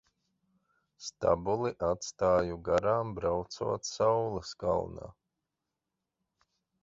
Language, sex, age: Latvian, male, 40-49